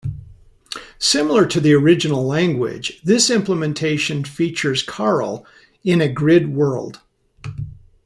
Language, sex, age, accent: English, male, 60-69, United States English